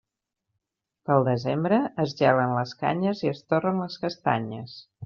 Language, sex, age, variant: Catalan, female, 40-49, Central